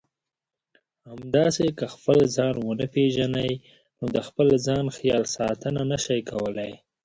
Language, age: Pashto, 19-29